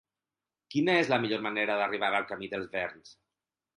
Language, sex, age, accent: Catalan, male, 40-49, valencià